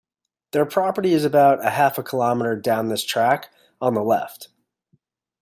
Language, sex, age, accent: English, male, 30-39, United States English